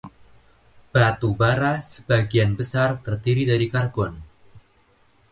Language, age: Indonesian, 19-29